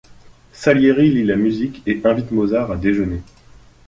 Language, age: French, 40-49